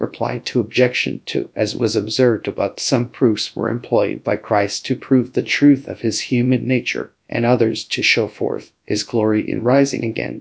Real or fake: fake